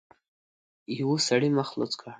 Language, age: Pashto, under 19